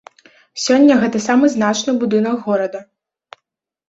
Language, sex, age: Belarusian, female, under 19